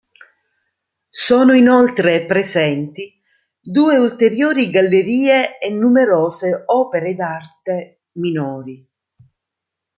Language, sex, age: Italian, female, 50-59